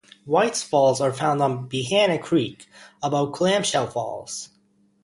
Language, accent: English, United States English